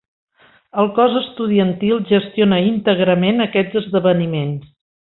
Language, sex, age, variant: Catalan, female, 60-69, Central